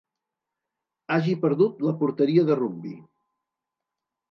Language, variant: Catalan, Septentrional